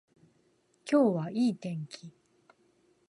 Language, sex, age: Japanese, female, 50-59